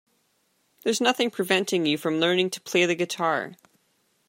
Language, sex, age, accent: English, female, 19-29, Canadian English